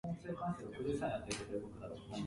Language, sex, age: English, male, 19-29